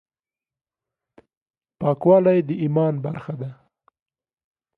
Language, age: Pashto, 19-29